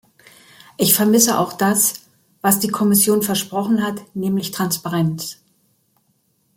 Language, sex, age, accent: German, female, 60-69, Deutschland Deutsch